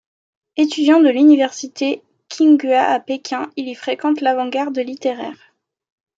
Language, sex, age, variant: French, female, 19-29, Français de métropole